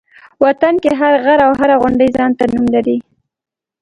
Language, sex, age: Pashto, female, 19-29